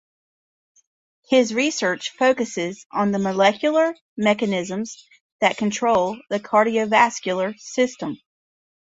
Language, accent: English, United States English